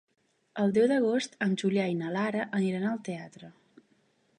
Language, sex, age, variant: Catalan, female, 19-29, Central